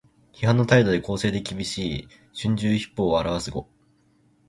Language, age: Japanese, 19-29